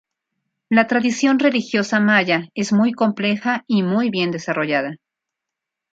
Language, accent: Spanish, México